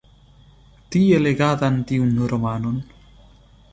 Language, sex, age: Esperanto, male, 19-29